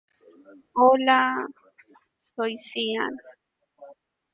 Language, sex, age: Spanish, female, 19-29